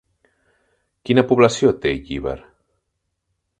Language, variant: Catalan, Central